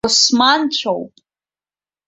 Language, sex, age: Abkhazian, female, under 19